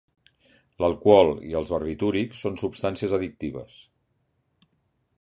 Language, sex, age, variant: Catalan, male, 60-69, Central